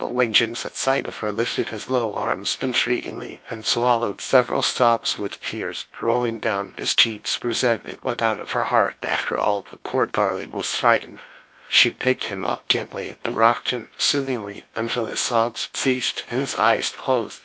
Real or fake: fake